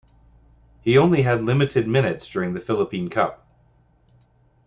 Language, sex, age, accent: English, male, 40-49, Canadian English